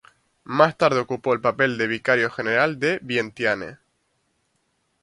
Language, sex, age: Spanish, male, 19-29